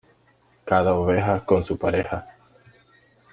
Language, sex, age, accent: Spanish, male, 19-29, América central